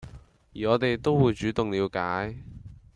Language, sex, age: Cantonese, male, under 19